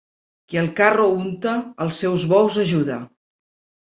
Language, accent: Catalan, Barceloní